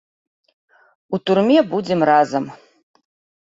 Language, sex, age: Belarusian, female, 40-49